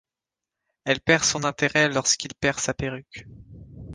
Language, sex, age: French, male, 19-29